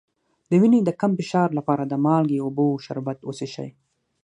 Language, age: Pashto, under 19